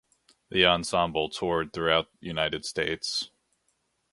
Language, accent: English, United States English